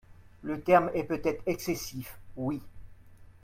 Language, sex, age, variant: French, male, 50-59, Français de métropole